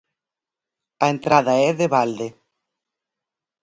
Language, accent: Galician, Oriental (común en zona oriental)